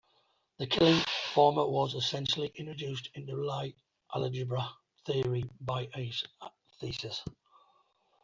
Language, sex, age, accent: English, male, 50-59, England English